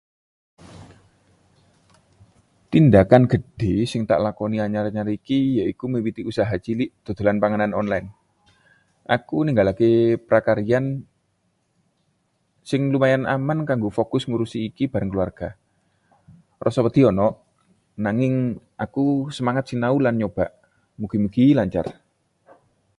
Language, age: Javanese, 30-39